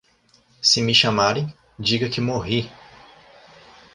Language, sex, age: Portuguese, male, 19-29